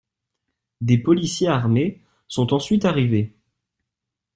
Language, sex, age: French, male, 19-29